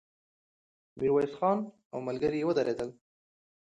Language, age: Pashto, 19-29